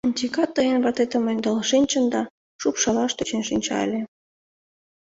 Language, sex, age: Mari, female, 19-29